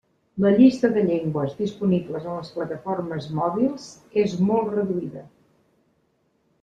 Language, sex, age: Catalan, female, 70-79